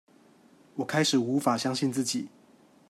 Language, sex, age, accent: Chinese, male, 30-39, 出生地：高雄市